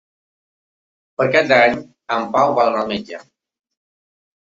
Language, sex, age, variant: Catalan, male, 50-59, Balear